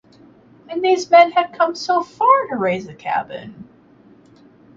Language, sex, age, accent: English, female, under 19, United States English